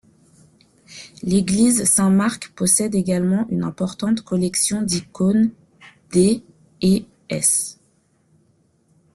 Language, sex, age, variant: French, female, 30-39, Français de métropole